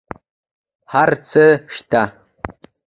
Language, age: Pashto, under 19